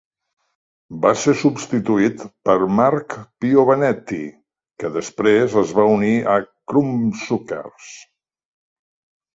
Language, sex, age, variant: Catalan, male, 60-69, Central